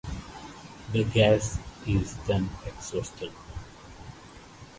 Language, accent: English, Filipino